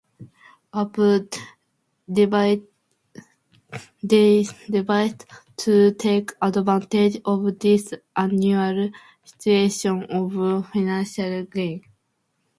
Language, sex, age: English, female, under 19